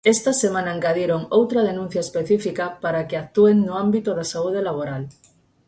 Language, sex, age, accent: Galician, female, 50-59, Normativo (estándar)